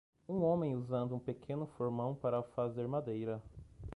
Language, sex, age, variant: Portuguese, male, 19-29, Portuguese (Brasil)